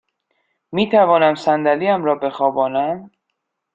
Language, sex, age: Persian, male, 30-39